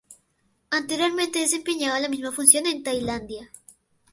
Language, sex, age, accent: Spanish, male, under 19, Andino-Pacífico: Colombia, Perú, Ecuador, oeste de Bolivia y Venezuela andina